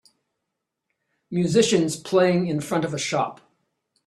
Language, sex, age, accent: English, male, 60-69, Canadian English